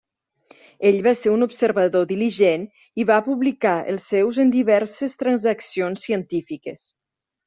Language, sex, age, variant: Catalan, female, 40-49, Septentrional